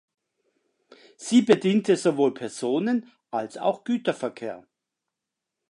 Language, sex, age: German, male, 50-59